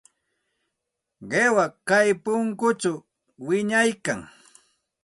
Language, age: Santa Ana de Tusi Pasco Quechua, 40-49